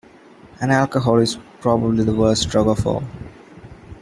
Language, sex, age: English, male, 19-29